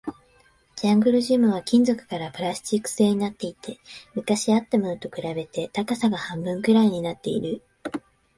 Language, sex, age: Japanese, female, 19-29